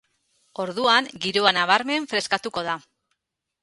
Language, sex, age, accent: Basque, female, 40-49, Mendebalekoa (Araba, Bizkaia, Gipuzkoako mendebaleko herri batzuk)